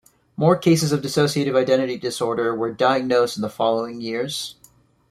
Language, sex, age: English, male, 19-29